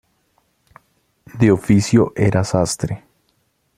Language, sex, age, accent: Spanish, male, 19-29, Andino-Pacífico: Colombia, Perú, Ecuador, oeste de Bolivia y Venezuela andina